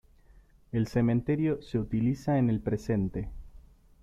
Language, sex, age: Spanish, male, 19-29